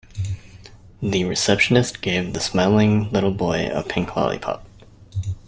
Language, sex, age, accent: English, male, 19-29, United States English